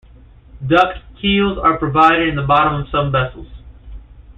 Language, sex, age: English, male, 19-29